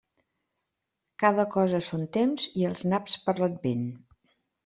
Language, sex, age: Catalan, female, 60-69